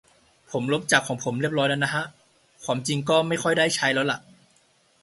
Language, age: Thai, under 19